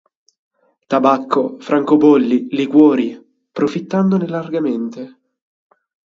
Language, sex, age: Italian, male, 19-29